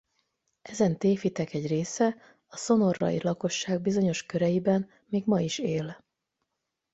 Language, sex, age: Hungarian, female, 50-59